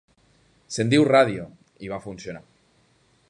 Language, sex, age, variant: Catalan, male, 19-29, Nord-Occidental